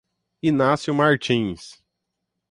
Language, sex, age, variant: Portuguese, male, 30-39, Portuguese (Brasil)